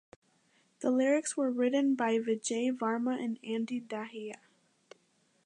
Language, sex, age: English, female, under 19